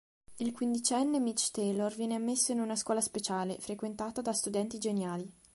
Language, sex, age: Italian, female, 19-29